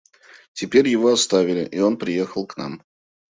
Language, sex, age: Russian, male, 40-49